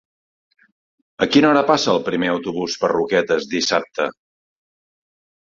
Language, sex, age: Catalan, male, 50-59